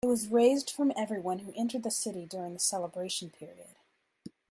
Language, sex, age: English, female, 30-39